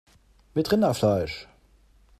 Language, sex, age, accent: German, male, 30-39, Deutschland Deutsch